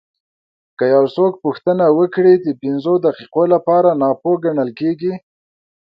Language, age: Pashto, 19-29